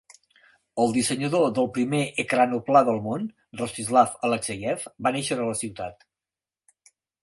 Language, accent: Catalan, central; septentrional